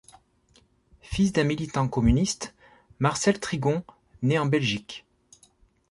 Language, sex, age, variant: French, male, 30-39, Français de métropole